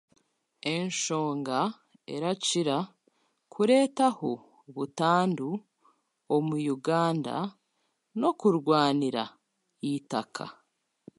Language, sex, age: Chiga, female, 30-39